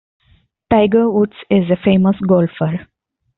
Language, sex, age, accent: English, female, 19-29, India and South Asia (India, Pakistan, Sri Lanka)